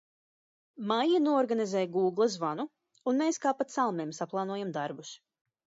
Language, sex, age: Latvian, female, 19-29